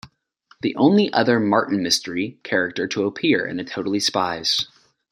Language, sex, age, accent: English, male, 19-29, United States English